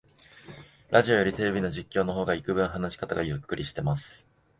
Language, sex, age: Japanese, male, 19-29